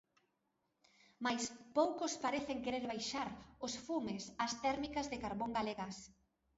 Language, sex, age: Galician, female, 30-39